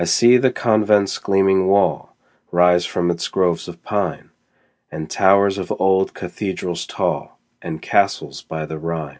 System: none